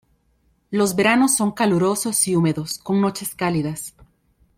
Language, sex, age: Spanish, female, 19-29